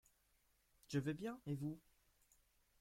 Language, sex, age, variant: French, male, under 19, Français de métropole